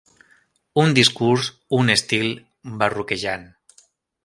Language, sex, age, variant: Catalan, male, 40-49, Central